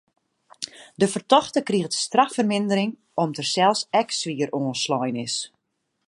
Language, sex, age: Western Frisian, female, 40-49